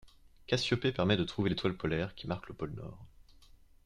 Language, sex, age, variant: French, male, 19-29, Français de métropole